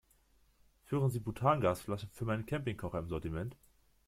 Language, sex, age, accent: German, male, 19-29, Deutschland Deutsch